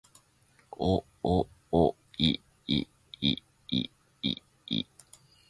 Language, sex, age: Japanese, male, 19-29